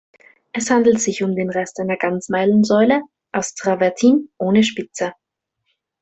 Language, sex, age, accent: German, female, 19-29, Österreichisches Deutsch